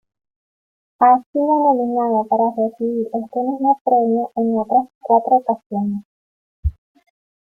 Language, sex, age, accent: Spanish, female, 30-39, Andino-Pacífico: Colombia, Perú, Ecuador, oeste de Bolivia y Venezuela andina